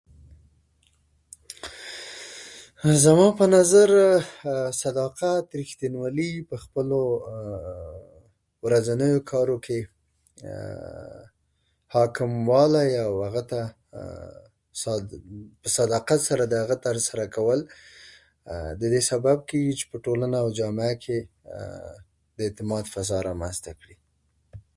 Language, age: Pashto, 30-39